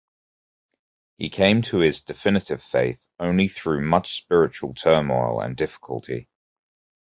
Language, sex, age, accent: English, male, 30-39, England English